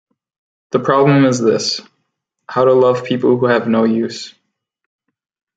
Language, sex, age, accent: English, male, 19-29, United States English